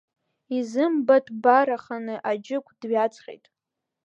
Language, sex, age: Abkhazian, female, 19-29